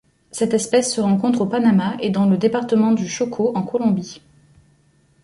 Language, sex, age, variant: French, female, 19-29, Français de métropole